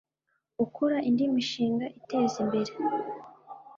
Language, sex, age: Kinyarwanda, female, under 19